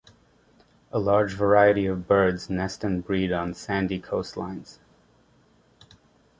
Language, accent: English, England English